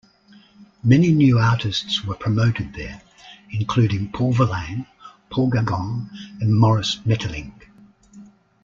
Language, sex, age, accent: English, male, 60-69, Australian English